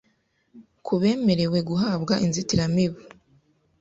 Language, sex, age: Kinyarwanda, female, 19-29